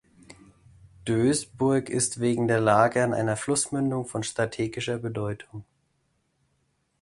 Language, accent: German, Deutschland Deutsch